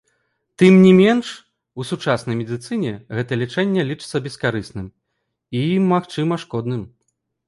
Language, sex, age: Belarusian, male, 30-39